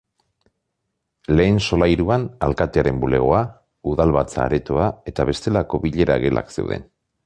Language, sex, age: Basque, male, 50-59